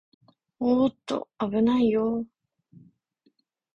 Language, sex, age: Japanese, female, 19-29